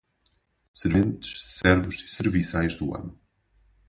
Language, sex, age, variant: Portuguese, male, 19-29, Portuguese (Portugal)